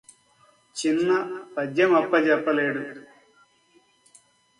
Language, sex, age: Telugu, male, 60-69